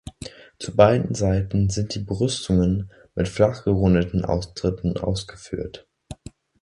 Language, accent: German, Deutschland Deutsch